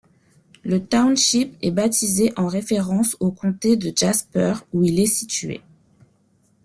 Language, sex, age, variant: French, female, 30-39, Français de métropole